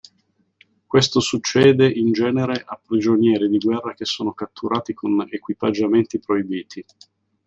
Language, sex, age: Italian, male, 40-49